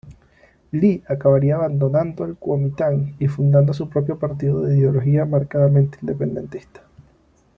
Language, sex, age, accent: Spanish, male, 30-39, Caribe: Cuba, Venezuela, Puerto Rico, República Dominicana, Panamá, Colombia caribeña, México caribeño, Costa del golfo de México